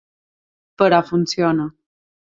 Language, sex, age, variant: Catalan, female, 19-29, Balear